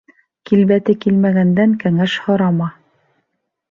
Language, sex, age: Bashkir, female, 40-49